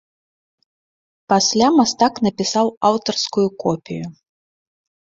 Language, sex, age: Belarusian, female, 30-39